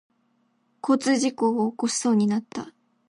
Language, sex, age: Japanese, female, under 19